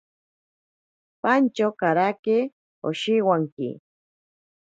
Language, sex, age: Ashéninka Perené, female, 30-39